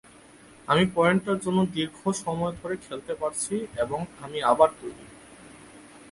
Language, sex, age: Bengali, male, 19-29